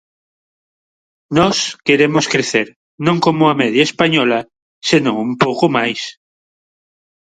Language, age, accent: Galician, 40-49, Neofalante